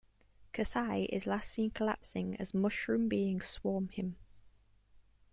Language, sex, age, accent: English, female, 19-29, England English